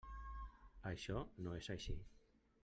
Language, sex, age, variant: Catalan, male, 50-59, Central